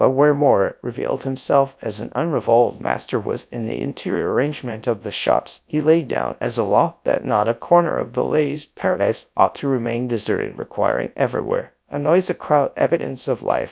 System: TTS, GradTTS